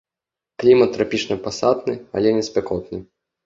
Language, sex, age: Belarusian, male, 19-29